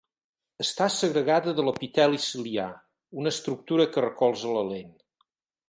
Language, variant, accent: Catalan, Central, Girona